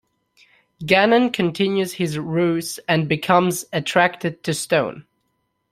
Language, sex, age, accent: English, male, 19-29, United States English